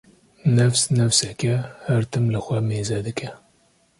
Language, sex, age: Kurdish, male, 30-39